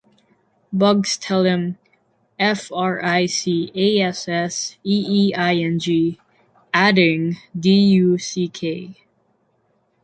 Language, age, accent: English, under 19, Filipino